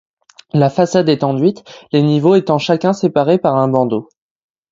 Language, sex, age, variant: French, male, under 19, Français de métropole